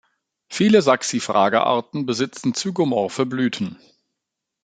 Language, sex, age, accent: German, male, 40-49, Deutschland Deutsch